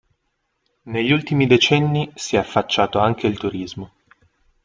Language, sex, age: Italian, male, 19-29